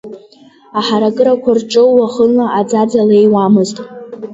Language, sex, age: Abkhazian, female, under 19